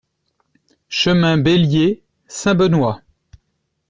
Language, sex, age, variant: French, male, 30-39, Français de métropole